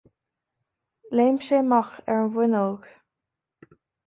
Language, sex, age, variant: Irish, female, 19-29, Gaeilge na Mumhan